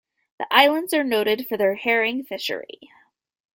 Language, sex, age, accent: English, female, 19-29, United States English